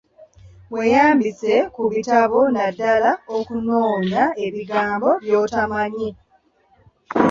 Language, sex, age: Ganda, female, 19-29